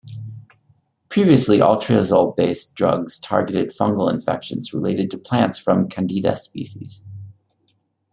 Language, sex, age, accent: English, male, 30-39, United States English